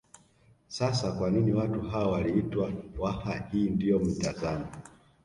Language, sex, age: Swahili, male, 19-29